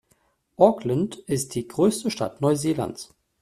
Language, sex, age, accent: German, male, 30-39, Deutschland Deutsch